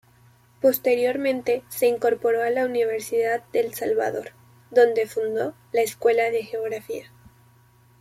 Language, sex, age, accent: Spanish, female, 19-29, México